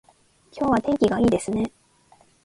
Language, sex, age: Japanese, female, 19-29